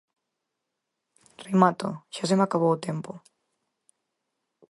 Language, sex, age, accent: Galician, female, 19-29, Central (gheada)